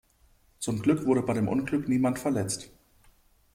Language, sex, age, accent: German, male, 19-29, Deutschland Deutsch